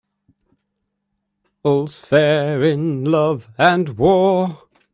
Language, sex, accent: English, male, England English